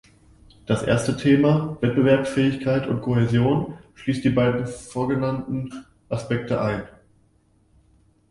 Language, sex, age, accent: German, male, 19-29, Deutschland Deutsch